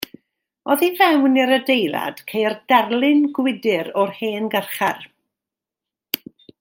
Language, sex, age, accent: Welsh, female, 60-69, Y Deyrnas Unedig Cymraeg